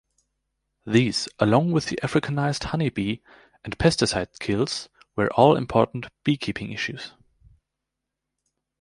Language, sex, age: English, male, 19-29